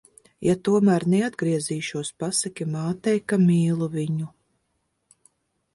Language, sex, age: Latvian, female, 40-49